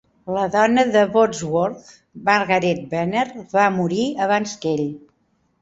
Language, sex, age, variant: Catalan, female, 70-79, Central